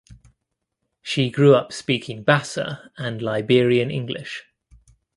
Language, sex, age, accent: English, male, 30-39, England English